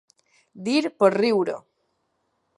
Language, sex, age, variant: Catalan, female, under 19, Balear